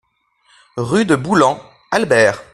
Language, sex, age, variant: French, male, 19-29, Français de métropole